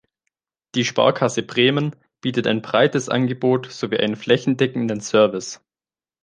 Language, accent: German, Deutschland Deutsch